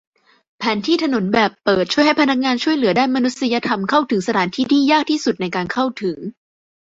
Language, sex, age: Thai, female, 30-39